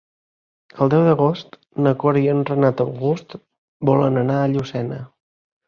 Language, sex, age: Catalan, male, 30-39